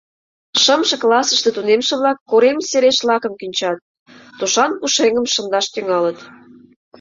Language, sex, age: Mari, female, 30-39